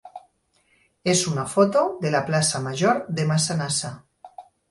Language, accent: Catalan, valencià